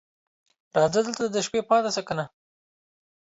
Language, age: Pashto, 19-29